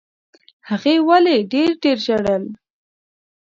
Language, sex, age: Pashto, female, under 19